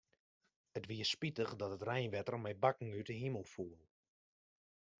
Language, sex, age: Western Frisian, male, 19-29